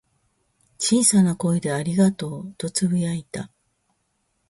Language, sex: Japanese, female